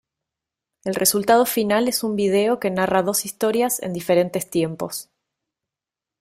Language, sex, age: Spanish, female, 30-39